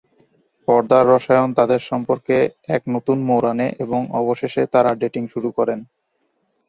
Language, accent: Bengali, Native